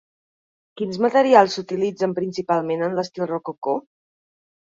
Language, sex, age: Catalan, female, 30-39